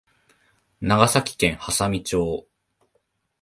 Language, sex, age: Japanese, male, 19-29